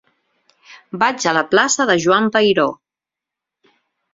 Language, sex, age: Catalan, female, 40-49